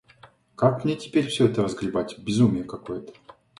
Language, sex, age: Russian, male, 40-49